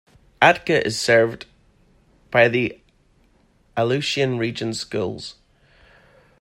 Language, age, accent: English, 30-39, Irish English